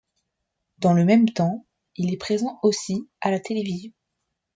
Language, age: French, under 19